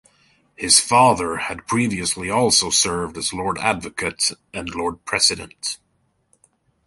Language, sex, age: English, male, 40-49